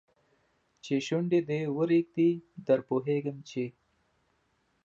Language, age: Pashto, 30-39